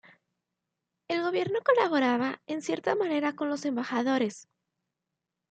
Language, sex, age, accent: Spanish, female, under 19, México